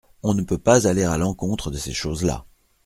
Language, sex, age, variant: French, male, 40-49, Français de métropole